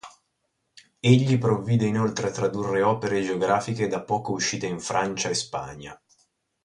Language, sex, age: Italian, male, 30-39